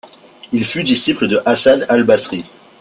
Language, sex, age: French, male, under 19